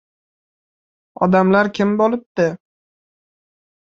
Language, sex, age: Uzbek, male, 19-29